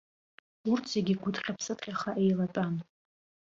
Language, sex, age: Abkhazian, female, under 19